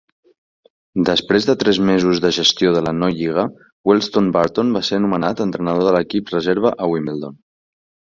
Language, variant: Catalan, Central